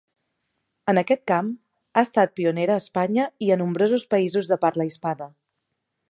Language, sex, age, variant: Catalan, female, 19-29, Central